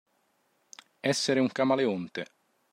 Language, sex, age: Italian, male, 40-49